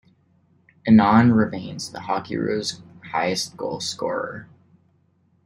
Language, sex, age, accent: English, male, 19-29, United States English